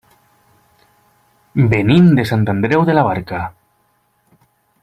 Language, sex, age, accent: Catalan, male, 19-29, valencià